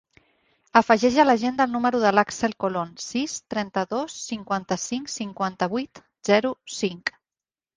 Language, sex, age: Catalan, female, 40-49